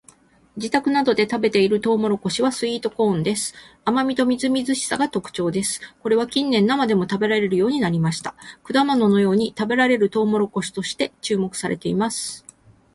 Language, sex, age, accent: Japanese, female, 60-69, 関西